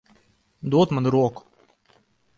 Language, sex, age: Latvian, male, 19-29